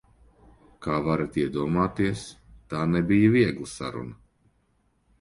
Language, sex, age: Latvian, male, 40-49